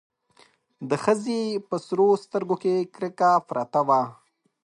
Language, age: Pashto, 19-29